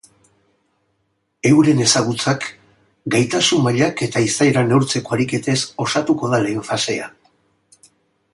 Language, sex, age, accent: Basque, male, 60-69, Mendebalekoa (Araba, Bizkaia, Gipuzkoako mendebaleko herri batzuk)